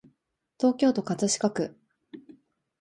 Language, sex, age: Japanese, female, 19-29